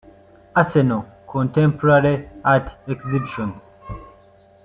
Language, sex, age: English, male, 19-29